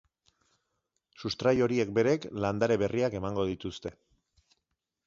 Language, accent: Basque, Mendebalekoa (Araba, Bizkaia, Gipuzkoako mendebaleko herri batzuk)